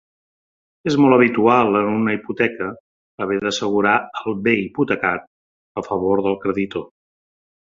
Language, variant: Catalan, Central